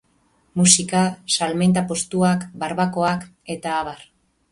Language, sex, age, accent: Basque, female, 50-59, Mendebalekoa (Araba, Bizkaia, Gipuzkoako mendebaleko herri batzuk)